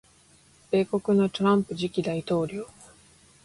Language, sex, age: Japanese, female, 19-29